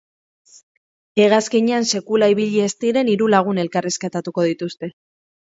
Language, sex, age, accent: Basque, female, 30-39, Mendebalekoa (Araba, Bizkaia, Gipuzkoako mendebaleko herri batzuk)